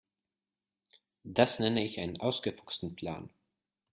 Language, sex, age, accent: German, male, 19-29, Österreichisches Deutsch